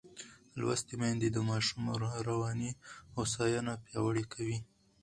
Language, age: Pashto, 19-29